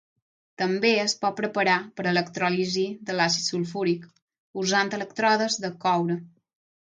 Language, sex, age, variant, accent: Catalan, female, under 19, Balear, balear; mallorquí